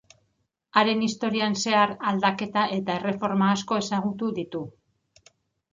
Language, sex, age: Basque, female, 50-59